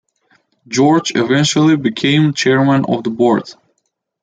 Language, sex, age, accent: English, male, 19-29, United States English